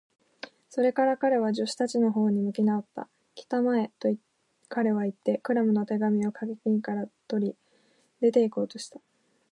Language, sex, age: Japanese, female, 19-29